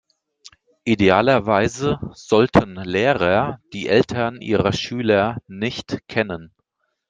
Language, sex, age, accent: German, male, 30-39, Deutschland Deutsch